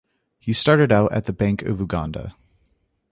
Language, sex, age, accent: English, male, 19-29, United States English